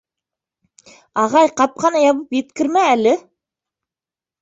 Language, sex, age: Bashkir, female, 30-39